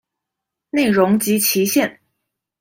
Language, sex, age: Chinese, female, 30-39